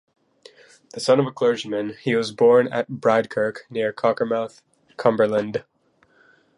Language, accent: English, United States English